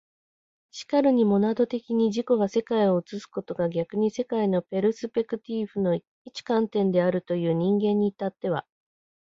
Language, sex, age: Japanese, female, 50-59